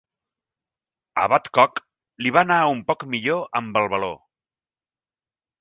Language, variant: Catalan, Central